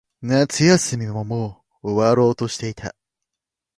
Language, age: Japanese, 19-29